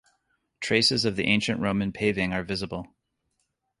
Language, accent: English, United States English